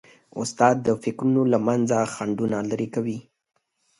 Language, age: Pashto, 19-29